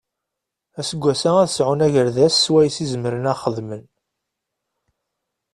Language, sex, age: Kabyle, male, 30-39